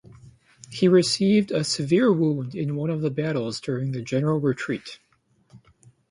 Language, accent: English, United States English